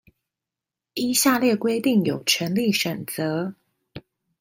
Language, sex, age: Chinese, female, 30-39